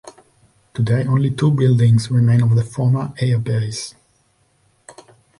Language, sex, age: English, male, 30-39